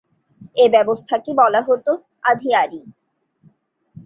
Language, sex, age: Bengali, female, 19-29